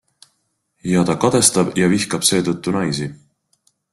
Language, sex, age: Estonian, male, 30-39